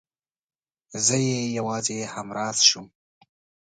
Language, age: Pashto, 19-29